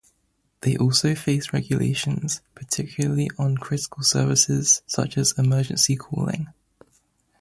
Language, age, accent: English, 19-29, England English